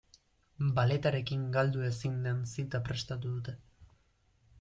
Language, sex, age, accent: Basque, male, 19-29, Mendebalekoa (Araba, Bizkaia, Gipuzkoako mendebaleko herri batzuk)